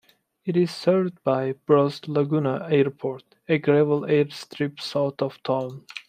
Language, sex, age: English, male, 19-29